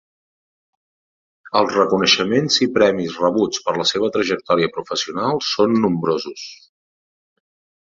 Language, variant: Catalan, Nord-Occidental